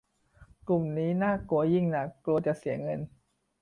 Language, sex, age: Thai, male, 19-29